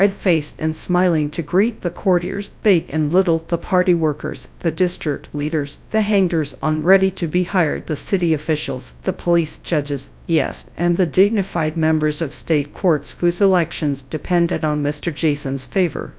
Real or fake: fake